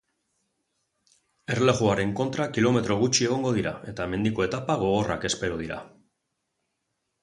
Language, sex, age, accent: Basque, male, 40-49, Mendebalekoa (Araba, Bizkaia, Gipuzkoako mendebaleko herri batzuk)